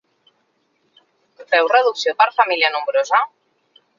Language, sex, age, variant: Catalan, female, 30-39, Central